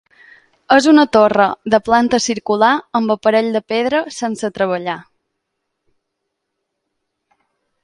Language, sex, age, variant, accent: Catalan, female, 19-29, Balear, mallorquí